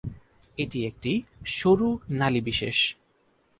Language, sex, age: Bengali, male, 19-29